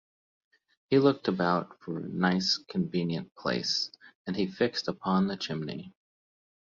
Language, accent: English, United States English